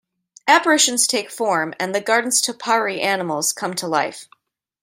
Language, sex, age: English, female, 30-39